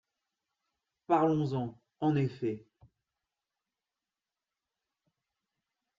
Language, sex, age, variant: French, male, 30-39, Français de métropole